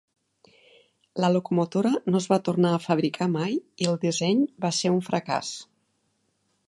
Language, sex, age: Catalan, female, 50-59